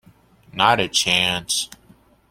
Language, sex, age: English, male, under 19